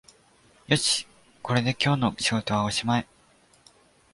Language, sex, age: Japanese, male, 19-29